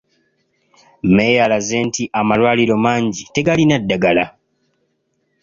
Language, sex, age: Ganda, male, 19-29